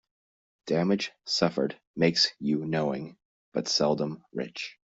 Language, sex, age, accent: English, male, 30-39, United States English